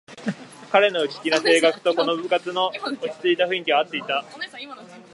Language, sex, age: Japanese, male, 19-29